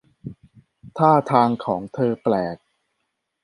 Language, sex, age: Thai, male, 30-39